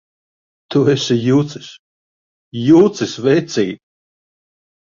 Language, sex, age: Latvian, male, 40-49